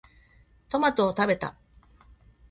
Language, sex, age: Japanese, female, 50-59